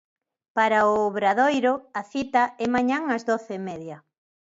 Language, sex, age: Galician, female, 50-59